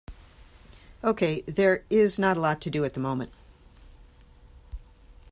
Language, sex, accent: English, female, United States English